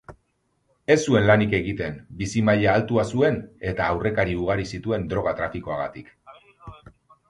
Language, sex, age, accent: Basque, male, 40-49, Mendebalekoa (Araba, Bizkaia, Gipuzkoako mendebaleko herri batzuk)